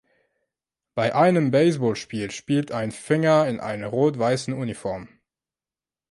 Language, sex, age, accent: German, male, 19-29, Französisch Deutsch